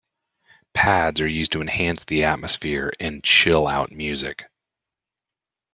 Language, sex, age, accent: English, male, 40-49, United States English